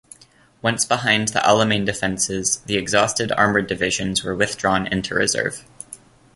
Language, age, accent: English, 19-29, Canadian English